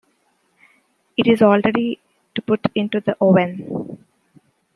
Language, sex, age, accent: English, female, 19-29, United States English